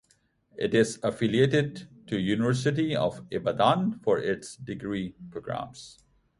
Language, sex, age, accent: English, male, 40-49, India and South Asia (India, Pakistan, Sri Lanka)